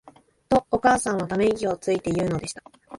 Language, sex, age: Japanese, female, 19-29